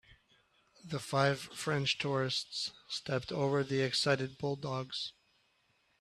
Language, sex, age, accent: English, male, 30-39, United States English